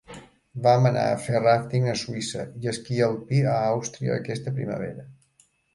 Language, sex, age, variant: Catalan, male, 50-59, Balear